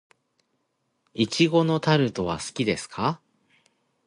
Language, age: Japanese, 40-49